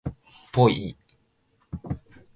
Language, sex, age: Japanese, male, under 19